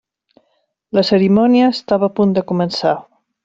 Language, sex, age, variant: Catalan, female, 50-59, Central